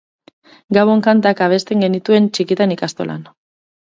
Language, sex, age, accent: Basque, female, 19-29, Mendebalekoa (Araba, Bizkaia, Gipuzkoako mendebaleko herri batzuk)